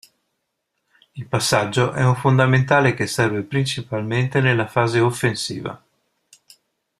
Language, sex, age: Italian, male, 60-69